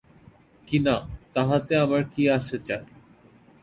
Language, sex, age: Bengali, male, under 19